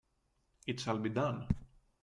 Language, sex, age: English, male, 19-29